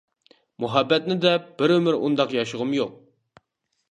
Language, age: Uyghur, 30-39